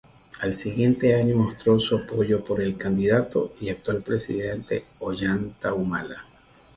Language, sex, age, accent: Spanish, male, 40-49, Caribe: Cuba, Venezuela, Puerto Rico, República Dominicana, Panamá, Colombia caribeña, México caribeño, Costa del golfo de México